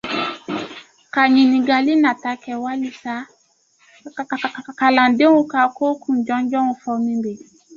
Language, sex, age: Dyula, female, 19-29